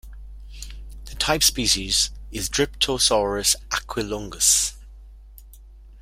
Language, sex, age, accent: English, male, 40-49, Irish English